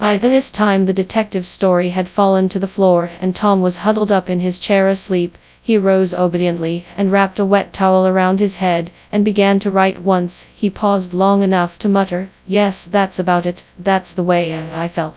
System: TTS, FastPitch